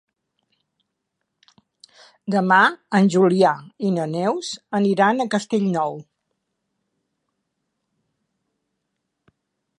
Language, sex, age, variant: Catalan, female, 70-79, Central